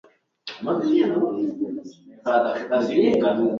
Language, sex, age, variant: Catalan, male, under 19, Alacantí